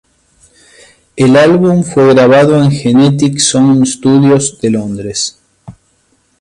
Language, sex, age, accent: Spanish, male, 40-49, Rioplatense: Argentina, Uruguay, este de Bolivia, Paraguay